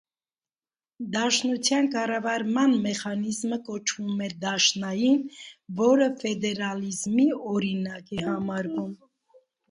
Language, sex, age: Armenian, female, 19-29